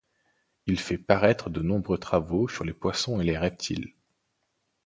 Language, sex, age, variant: French, male, 19-29, Français de métropole